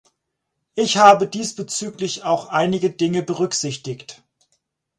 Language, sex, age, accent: German, male, 40-49, Deutschland Deutsch